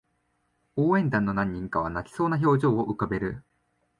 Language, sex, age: Japanese, male, 19-29